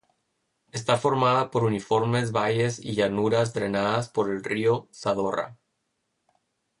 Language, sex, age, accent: Spanish, male, 30-39, México